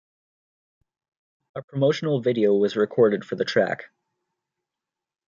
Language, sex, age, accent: English, male, under 19, United States English